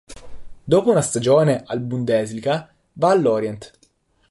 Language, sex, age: Italian, male, under 19